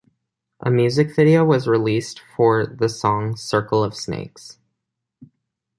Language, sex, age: English, male, under 19